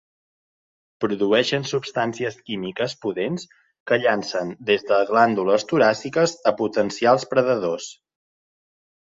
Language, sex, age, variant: Catalan, male, 30-39, Central